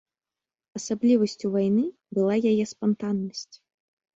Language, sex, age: Belarusian, female, 19-29